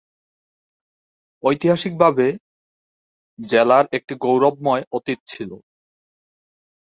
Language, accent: Bengali, প্রমিত বাংলা